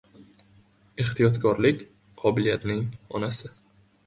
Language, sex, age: Uzbek, male, 19-29